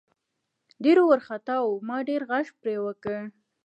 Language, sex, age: Pashto, female, 19-29